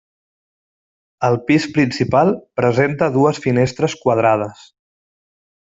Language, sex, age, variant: Catalan, male, 30-39, Central